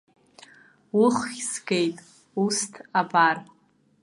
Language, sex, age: Abkhazian, female, under 19